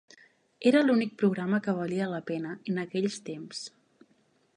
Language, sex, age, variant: Catalan, female, 19-29, Central